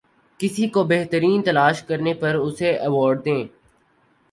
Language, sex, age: Urdu, male, 19-29